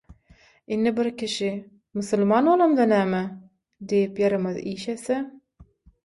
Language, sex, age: Turkmen, female, 19-29